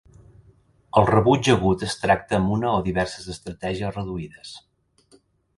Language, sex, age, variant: Catalan, male, 30-39, Central